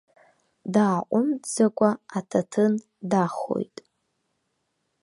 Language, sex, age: Abkhazian, female, under 19